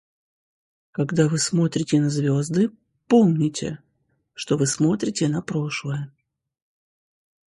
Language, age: Russian, 30-39